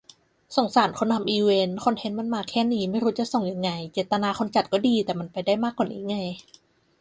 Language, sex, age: Thai, female, 30-39